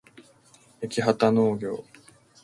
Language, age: Japanese, 19-29